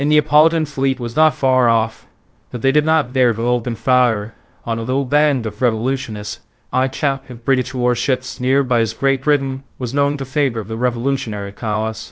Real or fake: fake